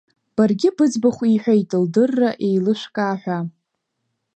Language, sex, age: Abkhazian, female, under 19